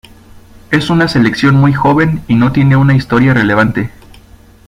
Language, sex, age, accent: Spanish, male, 19-29, México